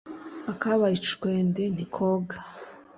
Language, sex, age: Kinyarwanda, female, 19-29